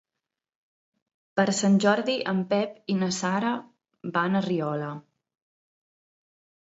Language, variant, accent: Catalan, Central, central